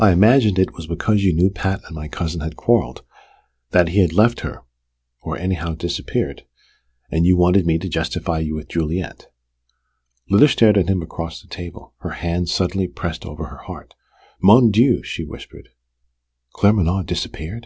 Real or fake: real